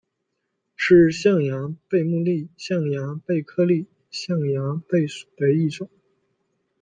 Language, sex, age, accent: Chinese, male, 19-29, 出生地：河北省